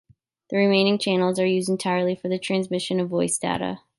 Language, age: English, 19-29